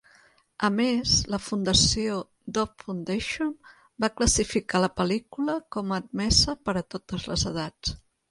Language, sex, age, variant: Catalan, female, 40-49, Central